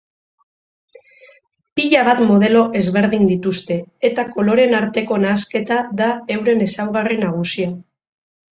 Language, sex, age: Basque, female, 30-39